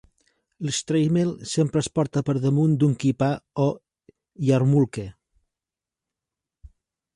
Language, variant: Catalan, Central